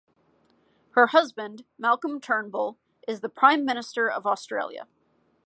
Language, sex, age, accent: English, female, 19-29, United States English